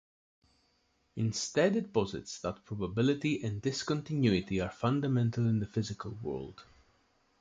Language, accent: English, England English